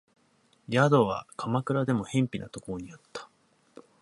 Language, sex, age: Japanese, male, 19-29